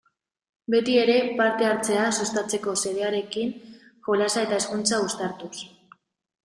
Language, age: Basque, 19-29